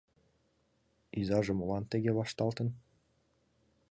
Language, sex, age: Mari, male, 19-29